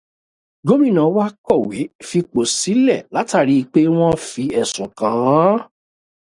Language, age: Yoruba, 50-59